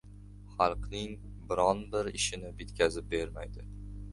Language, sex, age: Uzbek, male, under 19